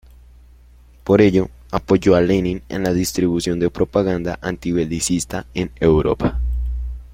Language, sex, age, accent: Spanish, male, under 19, Andino-Pacífico: Colombia, Perú, Ecuador, oeste de Bolivia y Venezuela andina